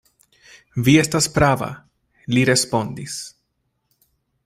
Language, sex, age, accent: Esperanto, male, 19-29, Internacia